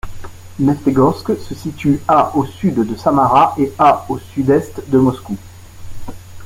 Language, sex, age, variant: French, male, 40-49, Français de métropole